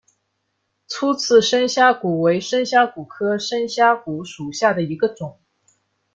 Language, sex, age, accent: Chinese, female, 19-29, 出生地：上海市